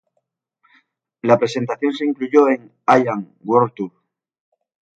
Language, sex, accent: Spanish, male, España: Sur peninsular (Andalucia, Extremadura, Murcia)